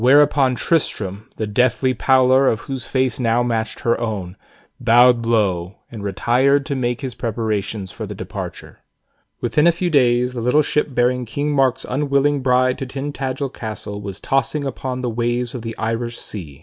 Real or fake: real